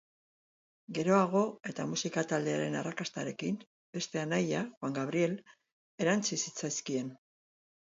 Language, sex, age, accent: Basque, female, 60-69, Erdialdekoa edo Nafarra (Gipuzkoa, Nafarroa)